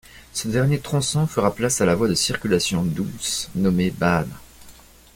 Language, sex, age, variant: French, male, 19-29, Français de métropole